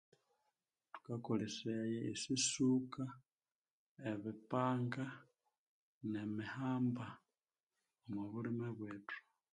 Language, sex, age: Konzo, male, 19-29